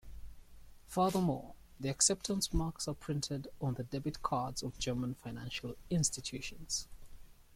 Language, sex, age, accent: English, male, 19-29, England English